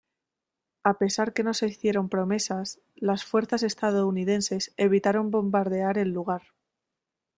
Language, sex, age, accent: Spanish, female, 19-29, España: Centro-Sur peninsular (Madrid, Toledo, Castilla-La Mancha)